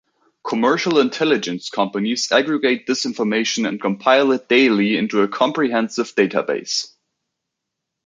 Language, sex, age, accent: English, male, 19-29, United States English